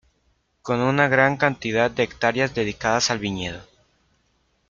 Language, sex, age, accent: Spanish, male, 30-39, México